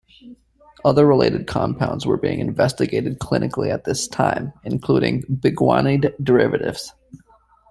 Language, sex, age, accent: English, male, 30-39, United States English